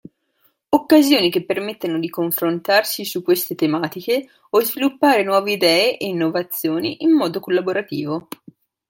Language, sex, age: Italian, female, 19-29